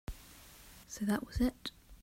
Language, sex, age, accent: English, female, 30-39, England English